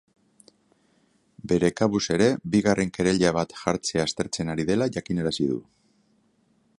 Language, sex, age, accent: Basque, male, 40-49, Mendebalekoa (Araba, Bizkaia, Gipuzkoako mendebaleko herri batzuk)